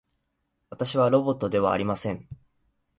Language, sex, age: Japanese, male, 19-29